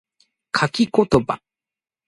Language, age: Japanese, 19-29